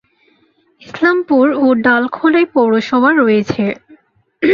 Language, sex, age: Bengali, female, 19-29